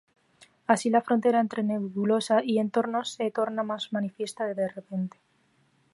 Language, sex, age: Spanish, female, under 19